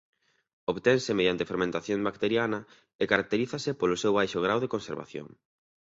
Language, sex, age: Galician, male, 30-39